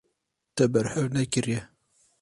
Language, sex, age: Kurdish, male, 30-39